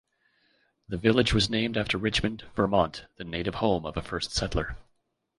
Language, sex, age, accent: English, male, 40-49, Canadian English